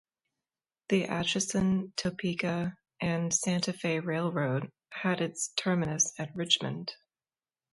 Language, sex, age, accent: English, female, 30-39, United States English